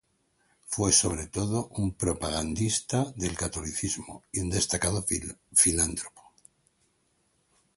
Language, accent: Spanish, España: Centro-Sur peninsular (Madrid, Toledo, Castilla-La Mancha)